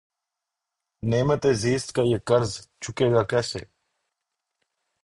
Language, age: Urdu, 30-39